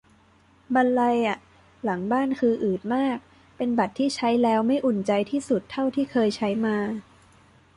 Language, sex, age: Thai, female, 19-29